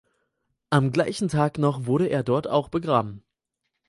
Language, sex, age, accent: German, male, 19-29, Deutschland Deutsch